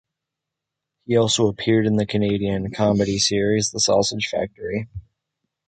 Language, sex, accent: English, male, United States English